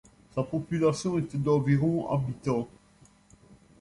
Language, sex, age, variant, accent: French, male, 70-79, Français d'Europe, Français de Belgique